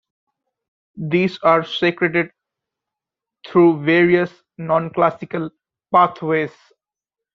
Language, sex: English, male